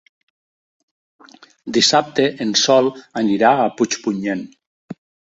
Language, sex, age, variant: Catalan, male, 50-59, Nord-Occidental